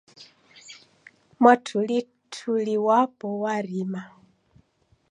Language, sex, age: Taita, female, 60-69